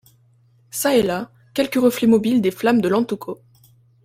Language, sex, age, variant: French, female, 19-29, Français de métropole